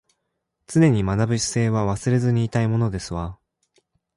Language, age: Japanese, 19-29